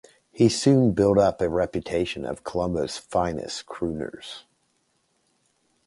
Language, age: English, 50-59